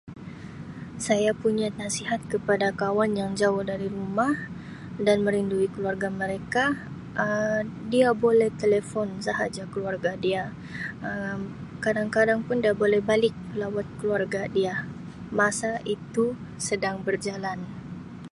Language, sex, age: Sabah Malay, female, 19-29